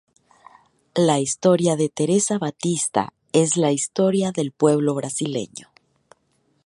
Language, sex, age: Spanish, female, 30-39